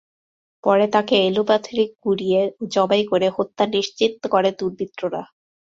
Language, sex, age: Bengali, female, 19-29